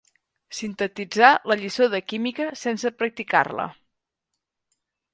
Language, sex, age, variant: Catalan, female, 40-49, Central